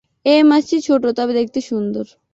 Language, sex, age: Bengali, female, 19-29